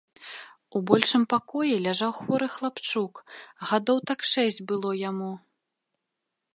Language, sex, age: Belarusian, female, 19-29